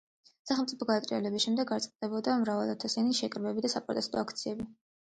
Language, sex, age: Georgian, female, 19-29